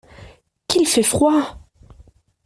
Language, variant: French, Français de métropole